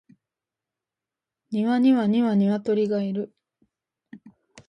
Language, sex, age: Japanese, female, under 19